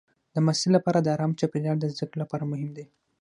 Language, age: Pashto, under 19